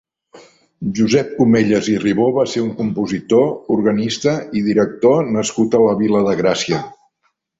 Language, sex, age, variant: Catalan, male, 70-79, Central